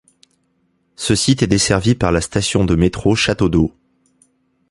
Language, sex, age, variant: French, male, 40-49, Français de métropole